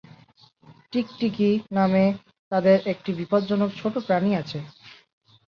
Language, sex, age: Bengali, male, 40-49